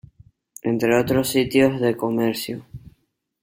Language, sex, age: Spanish, male, under 19